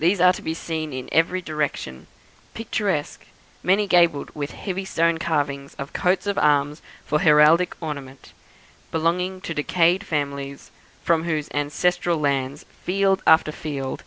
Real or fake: real